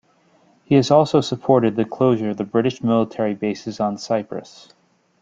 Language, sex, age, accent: English, male, 19-29, United States English